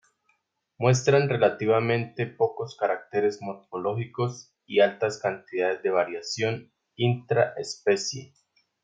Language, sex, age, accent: Spanish, male, 30-39, Andino-Pacífico: Colombia, Perú, Ecuador, oeste de Bolivia y Venezuela andina